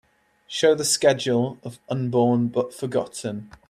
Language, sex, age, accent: English, male, 19-29, England English